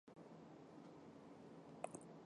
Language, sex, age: Japanese, female, 50-59